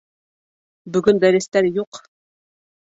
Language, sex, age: Bashkir, female, 30-39